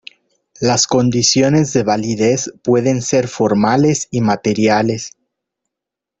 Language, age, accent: Spanish, 30-39, México